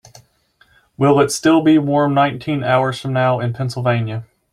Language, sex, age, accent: English, male, 30-39, United States English